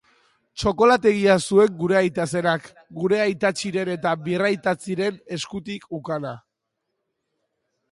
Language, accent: Basque, Mendebalekoa (Araba, Bizkaia, Gipuzkoako mendebaleko herri batzuk)